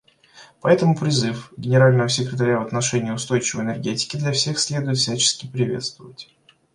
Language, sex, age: Russian, male, 19-29